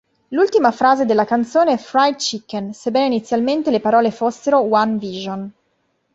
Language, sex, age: Italian, female, 30-39